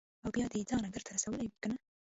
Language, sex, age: Pashto, female, 19-29